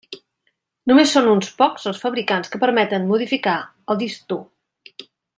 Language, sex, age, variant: Catalan, female, 50-59, Central